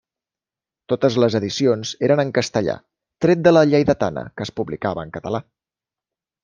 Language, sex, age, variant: Catalan, male, 30-39, Central